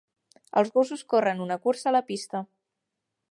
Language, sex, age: Catalan, female, under 19